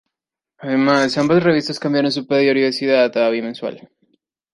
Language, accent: Spanish, Andino-Pacífico: Colombia, Perú, Ecuador, oeste de Bolivia y Venezuela andina